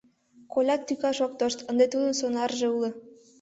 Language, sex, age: Mari, female, under 19